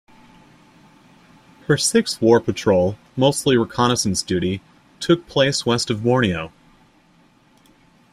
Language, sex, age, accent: English, male, 40-49, United States English